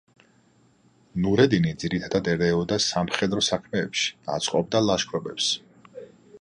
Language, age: Georgian, 40-49